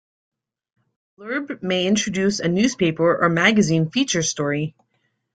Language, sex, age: English, female, 30-39